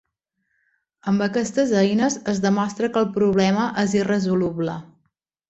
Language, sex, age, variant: Catalan, female, 40-49, Balear